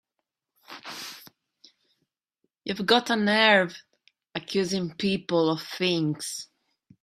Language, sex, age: English, female, 30-39